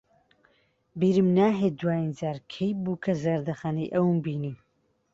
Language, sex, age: Central Kurdish, female, 30-39